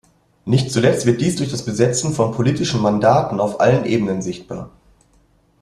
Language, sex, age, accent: German, male, 30-39, Deutschland Deutsch